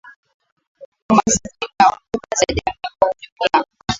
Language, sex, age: Swahili, female, 19-29